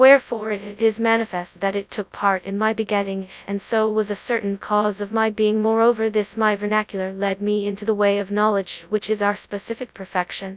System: TTS, FastPitch